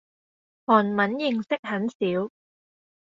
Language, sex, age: Cantonese, female, 19-29